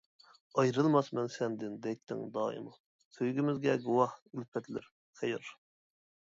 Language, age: Uyghur, 19-29